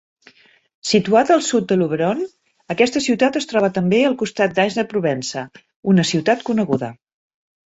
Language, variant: Catalan, Central